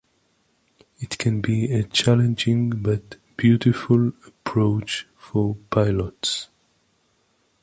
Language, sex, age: English, male, 30-39